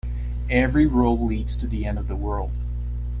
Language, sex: English, male